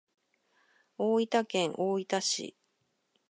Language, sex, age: Japanese, female, 40-49